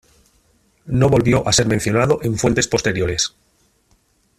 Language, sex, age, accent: Spanish, male, 50-59, España: Norte peninsular (Asturias, Castilla y León, Cantabria, País Vasco, Navarra, Aragón, La Rioja, Guadalajara, Cuenca)